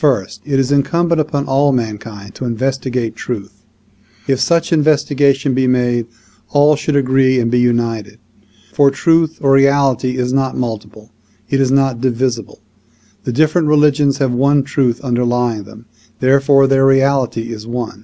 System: none